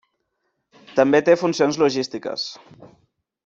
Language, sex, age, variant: Catalan, male, 30-39, Central